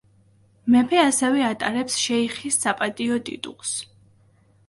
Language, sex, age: Georgian, female, 19-29